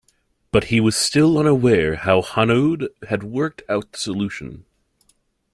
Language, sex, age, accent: English, male, 19-29, United States English